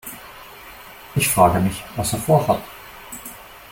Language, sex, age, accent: German, male, 19-29, Deutschland Deutsch